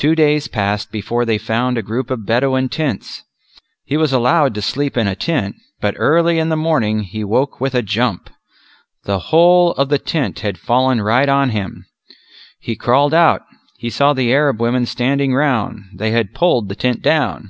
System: none